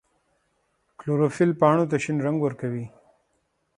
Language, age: Pashto, 40-49